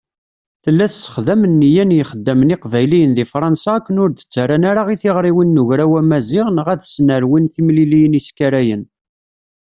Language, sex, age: Kabyle, male, 30-39